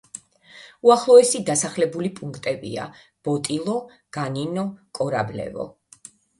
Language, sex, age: Georgian, female, 50-59